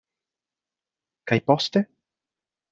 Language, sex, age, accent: Esperanto, male, 30-39, Internacia